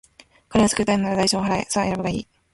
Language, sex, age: Japanese, female, 19-29